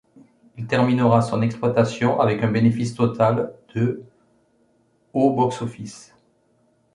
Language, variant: French, Français de métropole